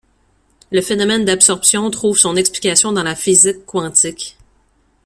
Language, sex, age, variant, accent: French, female, 19-29, Français d'Amérique du Nord, Français du Canada